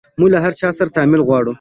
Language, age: Pashto, 19-29